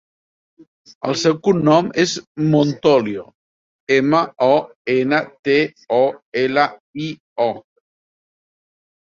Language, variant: Catalan, Central